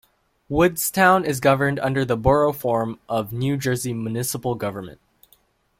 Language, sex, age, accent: English, male, under 19, United States English